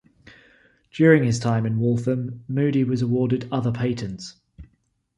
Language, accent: English, England English